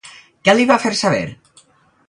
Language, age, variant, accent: Catalan, under 19, Valencià septentrional, valencià